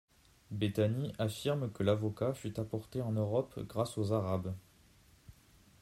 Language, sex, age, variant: French, male, 19-29, Français de métropole